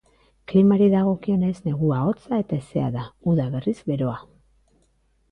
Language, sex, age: Basque, female, 40-49